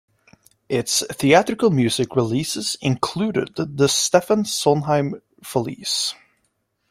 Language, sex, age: English, male, 19-29